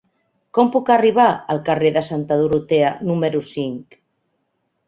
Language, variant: Catalan, Central